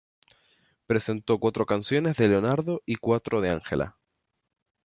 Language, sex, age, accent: Spanish, male, 19-29, España: Islas Canarias